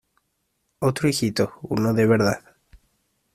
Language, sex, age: Spanish, male, 19-29